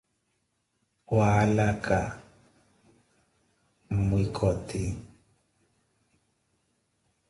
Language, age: Koti, 30-39